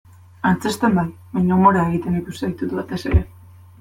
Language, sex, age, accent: Basque, female, 19-29, Mendebalekoa (Araba, Bizkaia, Gipuzkoako mendebaleko herri batzuk)